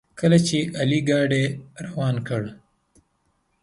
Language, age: Pashto, 19-29